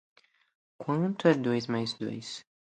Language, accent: Portuguese, Paulista